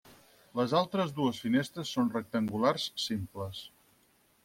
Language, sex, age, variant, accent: Catalan, male, 50-59, Central, central